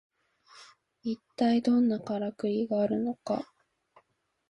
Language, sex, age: Japanese, female, 19-29